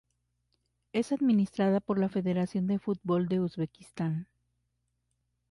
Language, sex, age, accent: Spanish, female, 30-39, México